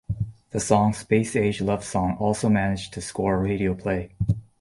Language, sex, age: English, male, 19-29